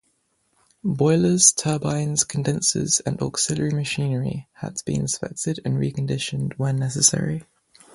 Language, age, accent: English, 19-29, England English